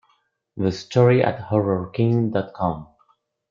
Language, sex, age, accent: Spanish, male, 40-49, España: Islas Canarias